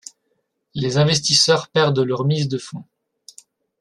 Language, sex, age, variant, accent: French, male, 30-39, Français d'Europe, Français de Belgique